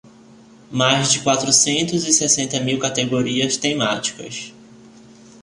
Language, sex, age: Portuguese, male, 30-39